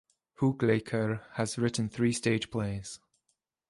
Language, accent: English, Scottish English